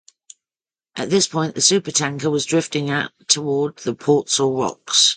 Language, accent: English, England English